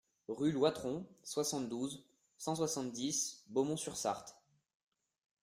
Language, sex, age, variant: French, male, under 19, Français de métropole